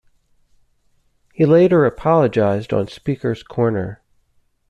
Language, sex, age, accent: English, male, 40-49, United States English